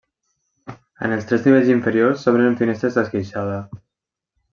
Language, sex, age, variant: Catalan, male, 19-29, Nord-Occidental